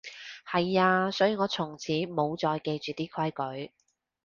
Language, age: Cantonese, 30-39